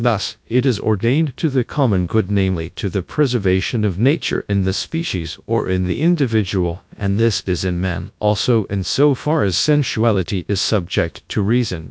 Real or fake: fake